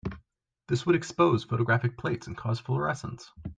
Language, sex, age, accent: English, male, under 19, United States English